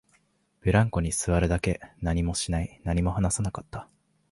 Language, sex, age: Japanese, male, 19-29